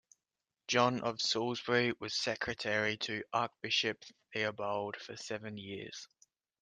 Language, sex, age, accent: English, male, 19-29, Australian English